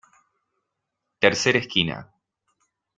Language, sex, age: Spanish, male, 19-29